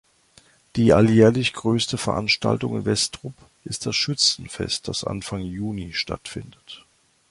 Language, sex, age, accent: German, male, 50-59, Deutschland Deutsch